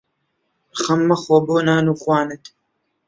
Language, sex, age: Central Kurdish, male, 19-29